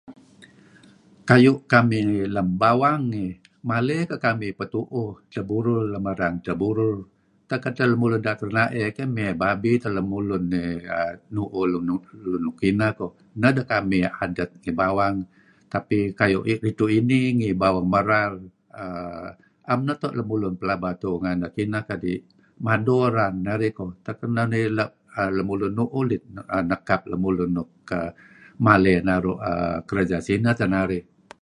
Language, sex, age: Kelabit, male, 70-79